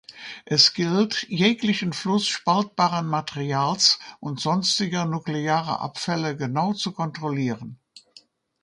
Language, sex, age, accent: German, female, 70-79, Deutschland Deutsch